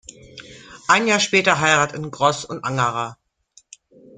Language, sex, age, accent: German, female, 50-59, Deutschland Deutsch